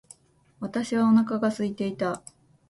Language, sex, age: Japanese, female, 40-49